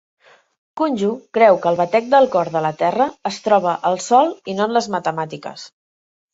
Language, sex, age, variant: Catalan, female, 40-49, Central